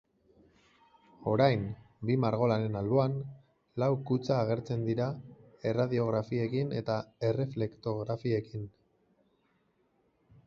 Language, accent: Basque, Batua